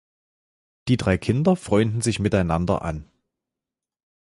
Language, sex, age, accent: German, male, 30-39, Deutschland Deutsch